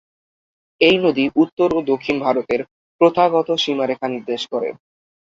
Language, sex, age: Bengali, male, under 19